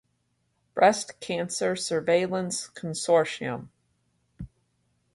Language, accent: English, United States English